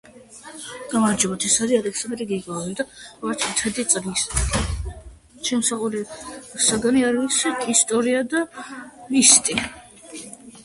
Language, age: Georgian, 19-29